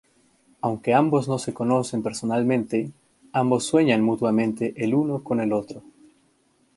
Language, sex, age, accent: Spanish, male, 19-29, México